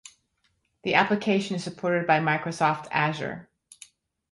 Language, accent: English, United States English